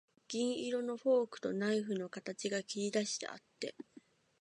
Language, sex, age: Japanese, female, 19-29